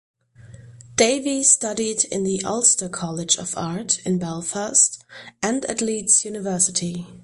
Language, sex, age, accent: English, female, 30-39, England English